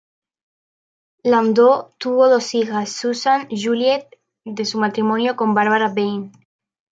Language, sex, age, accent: Spanish, female, 19-29, España: Sur peninsular (Andalucia, Extremadura, Murcia)